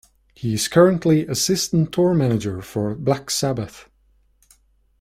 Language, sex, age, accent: English, male, 19-29, United States English